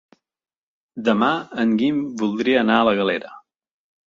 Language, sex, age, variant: Catalan, male, 30-39, Central